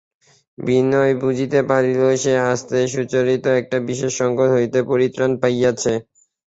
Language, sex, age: Bengali, male, 19-29